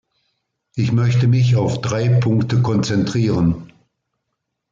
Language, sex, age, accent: German, male, 60-69, Deutschland Deutsch